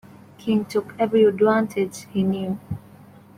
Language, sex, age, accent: English, female, 19-29, India and South Asia (India, Pakistan, Sri Lanka)